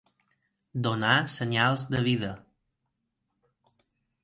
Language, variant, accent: Catalan, Balear, mallorquí